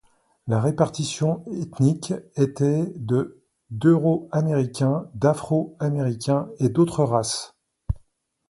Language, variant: French, Français de métropole